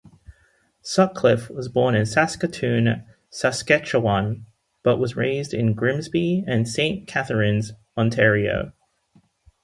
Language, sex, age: English, male, 19-29